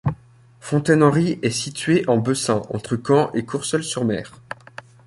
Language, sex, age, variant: French, male, 19-29, Français de métropole